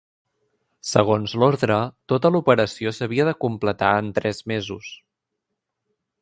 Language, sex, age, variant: Catalan, male, 19-29, Central